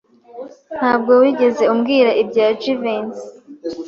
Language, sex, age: Kinyarwanda, female, 19-29